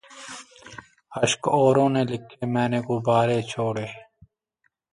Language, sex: Urdu, male